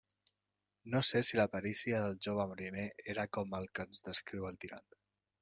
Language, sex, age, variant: Catalan, male, 30-39, Central